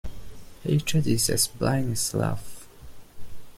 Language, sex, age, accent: English, male, 19-29, India and South Asia (India, Pakistan, Sri Lanka)